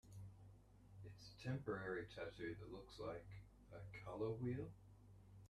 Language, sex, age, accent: English, male, 30-39, Australian English